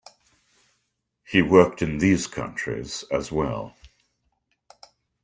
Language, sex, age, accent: English, male, 60-69, Canadian English